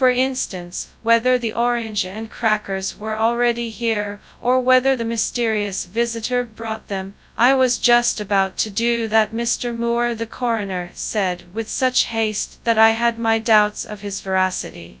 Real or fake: fake